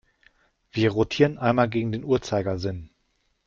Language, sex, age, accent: German, male, 40-49, Deutschland Deutsch